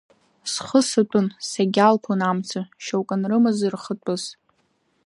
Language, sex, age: Abkhazian, female, under 19